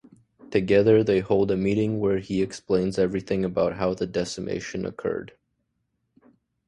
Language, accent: English, Canadian English